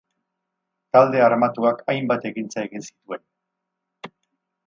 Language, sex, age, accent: Basque, male, 50-59, Erdialdekoa edo Nafarra (Gipuzkoa, Nafarroa)